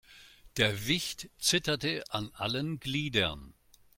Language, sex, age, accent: German, male, 70-79, Deutschland Deutsch